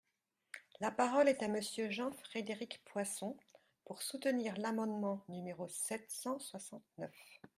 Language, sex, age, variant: French, female, 50-59, Français de métropole